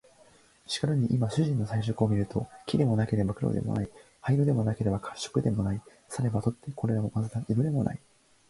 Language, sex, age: Japanese, male, under 19